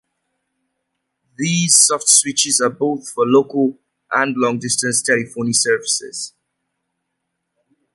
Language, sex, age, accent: English, male, 30-39, United States English